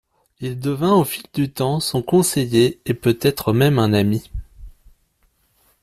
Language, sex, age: French, male, 40-49